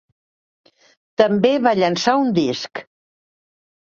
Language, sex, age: Catalan, female, 60-69